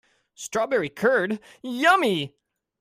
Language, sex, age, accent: English, male, 19-29, United States English